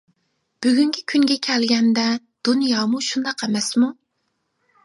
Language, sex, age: Uyghur, female, 30-39